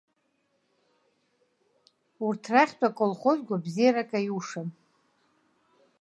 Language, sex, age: Abkhazian, female, 50-59